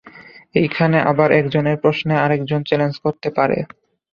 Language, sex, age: Bengali, male, under 19